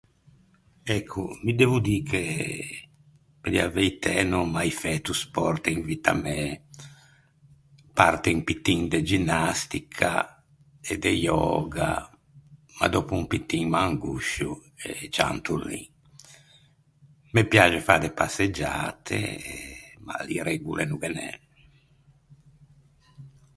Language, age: Ligurian, 70-79